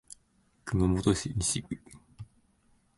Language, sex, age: Japanese, male, 19-29